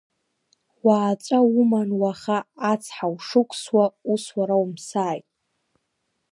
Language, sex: Abkhazian, female